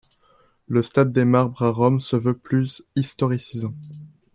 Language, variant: French, Français de métropole